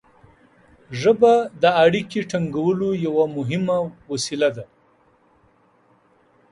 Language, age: Pashto, 50-59